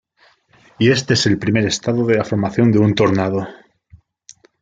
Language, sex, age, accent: Spanish, male, 30-39, España: Sur peninsular (Andalucia, Extremadura, Murcia)